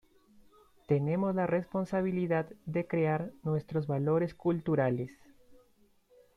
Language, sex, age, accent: Spanish, male, 19-29, Andino-Pacífico: Colombia, Perú, Ecuador, oeste de Bolivia y Venezuela andina